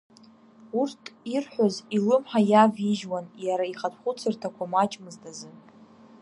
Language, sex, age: Abkhazian, female, under 19